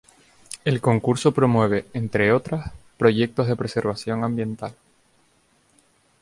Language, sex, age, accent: Spanish, male, 19-29, España: Islas Canarias